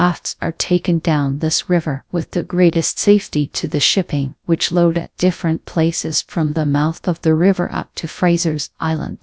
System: TTS, GradTTS